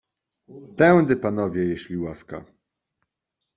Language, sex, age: Polish, male, 19-29